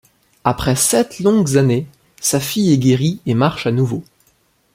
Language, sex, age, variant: French, male, 19-29, Français de métropole